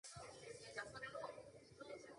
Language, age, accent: English, 19-29, United States English